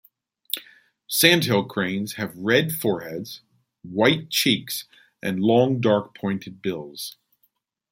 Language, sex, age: English, male, 50-59